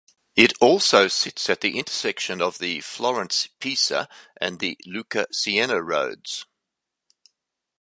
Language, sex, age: English, male, 70-79